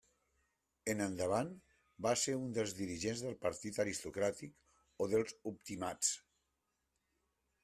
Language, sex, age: Catalan, male, 50-59